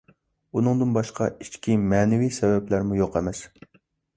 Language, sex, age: Uyghur, male, 19-29